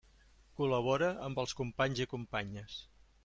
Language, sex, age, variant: Catalan, male, 50-59, Central